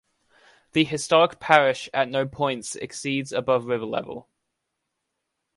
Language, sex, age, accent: English, male, under 19, Australian English